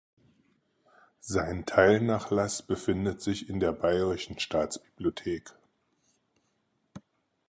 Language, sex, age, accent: German, male, 50-59, Deutschland Deutsch